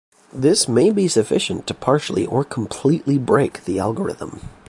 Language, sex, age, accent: English, male, 19-29, Canadian English